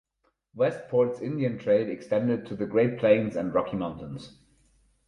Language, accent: English, German